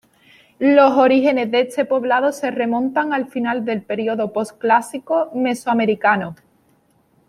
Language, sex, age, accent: Spanish, female, 19-29, España: Sur peninsular (Andalucia, Extremadura, Murcia)